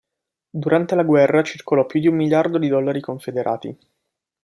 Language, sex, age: Italian, male, 19-29